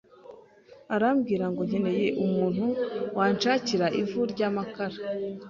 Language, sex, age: Kinyarwanda, female, 19-29